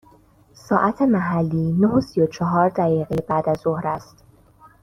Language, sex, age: Persian, female, 19-29